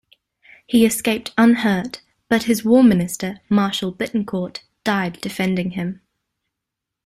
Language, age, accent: English, 19-29, New Zealand English